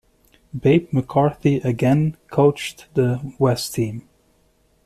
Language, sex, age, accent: English, male, 30-39, United States English